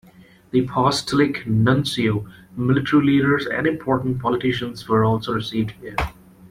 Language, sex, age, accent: English, male, 30-39, India and South Asia (India, Pakistan, Sri Lanka)